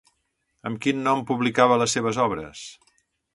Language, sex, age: Catalan, male, 50-59